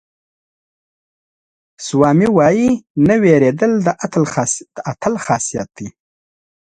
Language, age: Pashto, 30-39